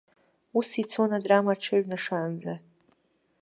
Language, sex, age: Abkhazian, female, under 19